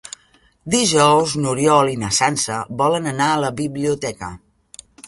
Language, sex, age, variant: Catalan, female, 50-59, Central